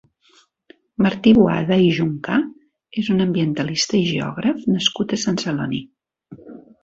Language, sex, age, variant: Catalan, female, 60-69, Central